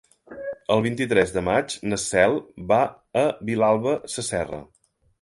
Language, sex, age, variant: Catalan, male, 40-49, Central